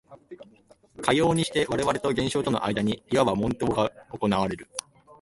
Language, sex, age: Japanese, male, 19-29